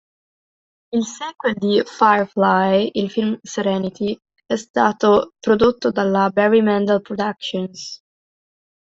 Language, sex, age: Italian, female, 19-29